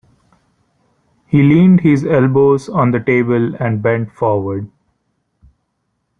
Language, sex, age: English, male, 19-29